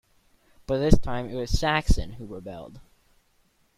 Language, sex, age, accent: English, male, under 19, United States English